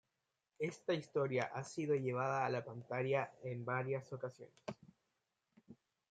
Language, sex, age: Spanish, male, 19-29